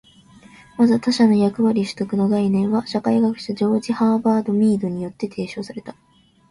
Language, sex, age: Japanese, female, under 19